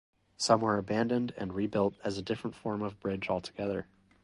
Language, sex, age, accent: English, male, 30-39, United States English